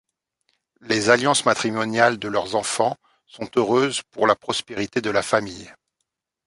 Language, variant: French, Français de métropole